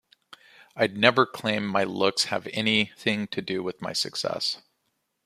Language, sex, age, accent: English, male, 40-49, United States English